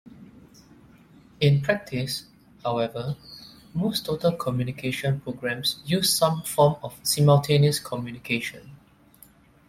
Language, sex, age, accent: English, male, 19-29, Singaporean English